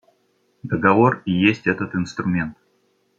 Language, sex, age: Russian, male, 30-39